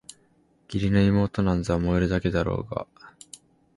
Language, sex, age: Japanese, male, 19-29